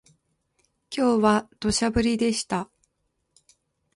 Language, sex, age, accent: Japanese, female, 50-59, 標準語